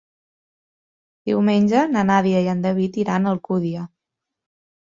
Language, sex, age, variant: Catalan, female, 19-29, Central